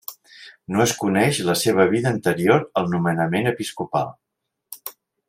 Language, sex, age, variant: Catalan, male, 40-49, Central